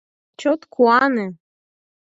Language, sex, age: Mari, female, under 19